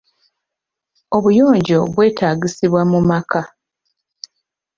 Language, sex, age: Ganda, female, 30-39